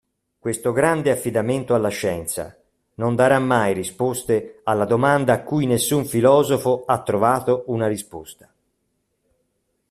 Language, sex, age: Italian, male, 40-49